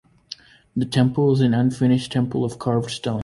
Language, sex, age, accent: English, male, 19-29, United States English